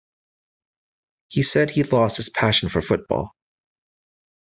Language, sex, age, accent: English, male, 30-39, United States English